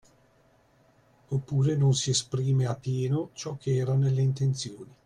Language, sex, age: Italian, male, 30-39